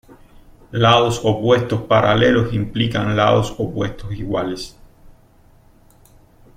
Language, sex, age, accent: Spanish, male, 30-39, Caribe: Cuba, Venezuela, Puerto Rico, República Dominicana, Panamá, Colombia caribeña, México caribeño, Costa del golfo de México